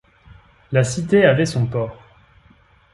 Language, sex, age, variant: French, male, 19-29, Français de métropole